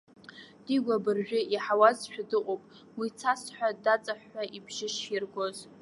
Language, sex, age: Abkhazian, female, 19-29